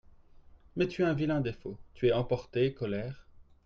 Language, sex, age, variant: French, male, 30-39, Français de métropole